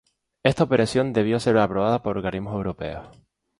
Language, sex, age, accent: Spanish, male, 19-29, España: Islas Canarias